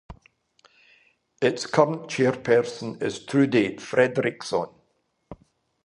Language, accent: English, Scottish English